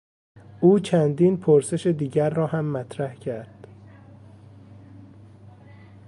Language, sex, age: Persian, male, 19-29